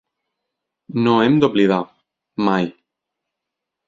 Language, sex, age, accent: Catalan, male, 30-39, valencià